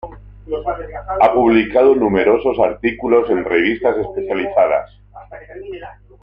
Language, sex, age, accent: Spanish, male, 40-49, España: Centro-Sur peninsular (Madrid, Toledo, Castilla-La Mancha)